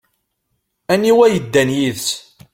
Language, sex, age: Kabyle, male, 30-39